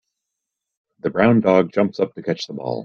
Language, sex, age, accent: English, male, 30-39, United States English